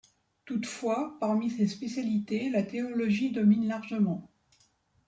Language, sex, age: French, female, 50-59